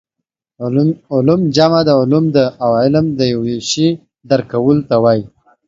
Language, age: Pashto, 19-29